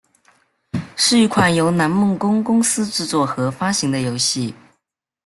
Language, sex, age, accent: Chinese, male, under 19, 出生地：湖南省